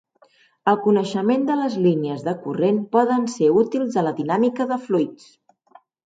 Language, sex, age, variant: Catalan, female, 40-49, Central